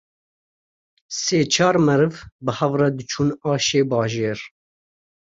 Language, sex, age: Kurdish, male, 19-29